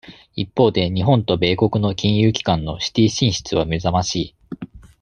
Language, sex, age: Japanese, male, 30-39